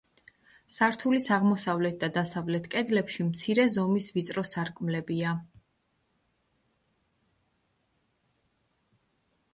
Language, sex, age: Georgian, female, 19-29